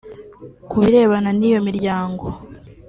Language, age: Kinyarwanda, 19-29